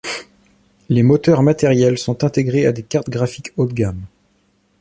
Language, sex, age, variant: French, male, 30-39, Français de métropole